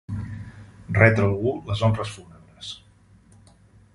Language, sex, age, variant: Catalan, male, 50-59, Central